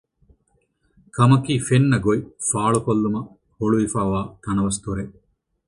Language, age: Divehi, 50-59